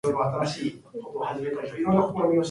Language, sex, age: English, female, 19-29